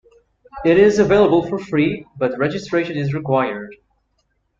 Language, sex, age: English, male, 19-29